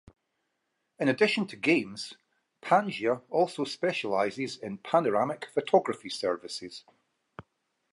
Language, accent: English, Scottish English